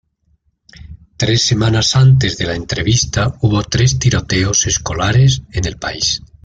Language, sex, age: Spanish, male, 60-69